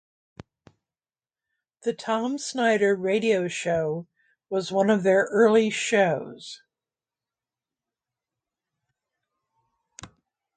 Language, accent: English, United States English